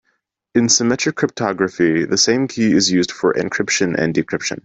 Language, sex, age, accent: English, male, under 19, United States English